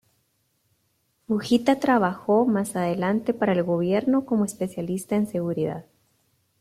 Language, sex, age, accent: Spanish, female, 30-39, América central